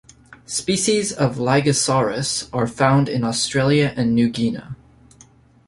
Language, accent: English, United States English